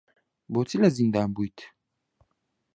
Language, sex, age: Central Kurdish, male, 19-29